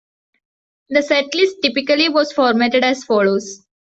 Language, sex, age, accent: English, female, 19-29, India and South Asia (India, Pakistan, Sri Lanka)